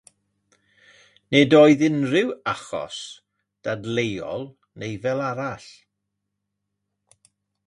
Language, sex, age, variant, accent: Welsh, male, 50-59, South-Western Welsh, Y Deyrnas Unedig Cymraeg